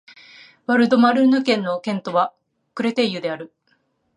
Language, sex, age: Japanese, female, 30-39